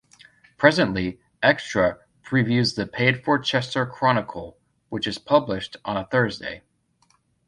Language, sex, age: English, male, 19-29